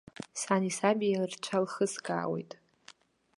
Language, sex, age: Abkhazian, female, under 19